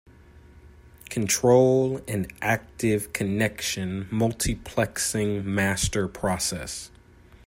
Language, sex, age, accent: English, male, 19-29, United States English